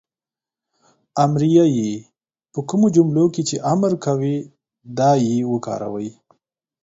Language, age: Pashto, 19-29